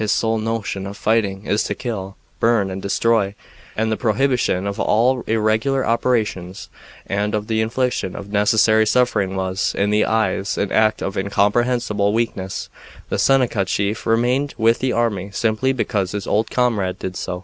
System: none